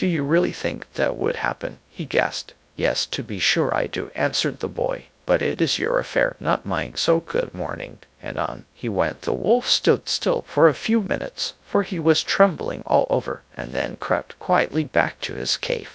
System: TTS, GradTTS